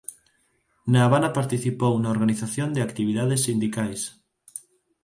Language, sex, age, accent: Galician, male, 19-29, Neofalante